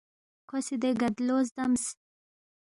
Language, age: Balti, 19-29